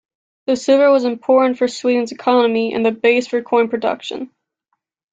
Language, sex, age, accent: English, female, under 19, United States English